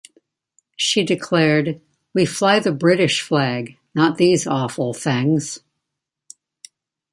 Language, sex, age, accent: English, female, 60-69, United States English